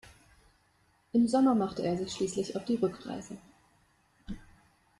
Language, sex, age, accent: German, female, 19-29, Deutschland Deutsch